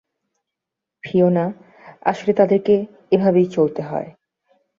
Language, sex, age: Bengali, female, 19-29